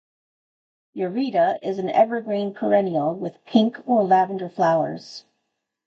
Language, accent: English, United States English